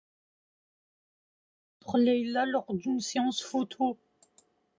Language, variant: French, Français de métropole